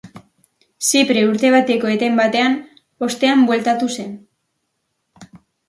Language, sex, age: Basque, female, under 19